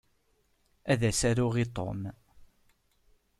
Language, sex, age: Kabyle, male, 30-39